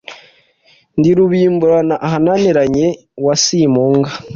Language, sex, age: Kinyarwanda, male, 19-29